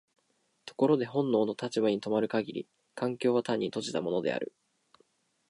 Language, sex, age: Japanese, male, 19-29